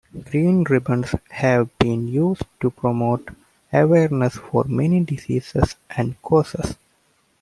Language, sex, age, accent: English, male, 19-29, United States English